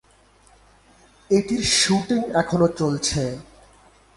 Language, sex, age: Bengali, male, 19-29